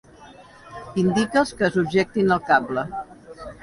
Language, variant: Catalan, Central